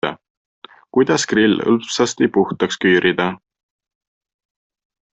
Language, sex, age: Estonian, male, 19-29